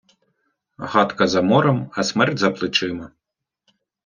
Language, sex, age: Ukrainian, male, 30-39